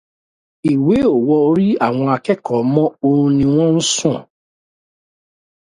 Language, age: Yoruba, 50-59